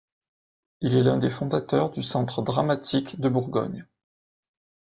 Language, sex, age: French, male, 19-29